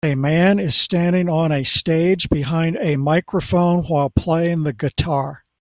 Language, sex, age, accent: English, male, 70-79, United States English